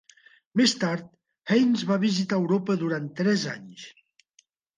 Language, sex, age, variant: Catalan, male, 50-59, Central